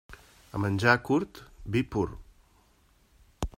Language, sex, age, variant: Catalan, male, 40-49, Central